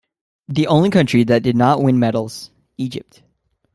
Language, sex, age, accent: English, male, under 19, United States English